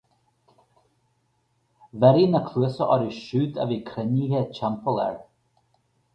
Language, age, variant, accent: Irish, 50-59, Gaeilge Uladh, Cainteoir dúchais, Gaeltacht